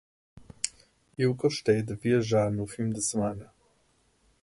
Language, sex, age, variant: Portuguese, male, 40-49, Portuguese (Portugal)